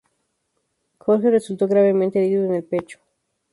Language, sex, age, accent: Spanish, female, 19-29, México